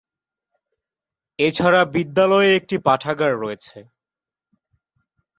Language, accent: Bengali, Native